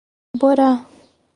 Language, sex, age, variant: Portuguese, female, 19-29, Portuguese (Brasil)